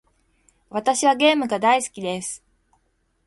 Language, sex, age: Japanese, female, 40-49